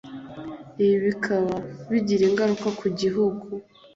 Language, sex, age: Kinyarwanda, female, 19-29